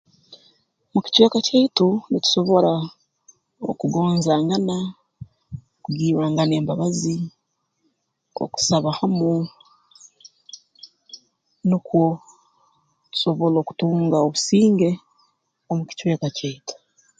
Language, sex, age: Tooro, female, 19-29